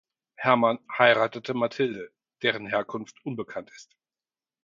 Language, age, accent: German, 40-49, Deutschland Deutsch